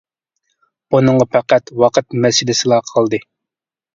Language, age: Uyghur, 19-29